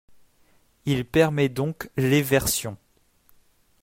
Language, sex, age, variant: French, male, 19-29, Français de métropole